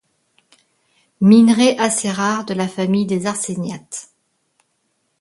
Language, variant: French, Français de métropole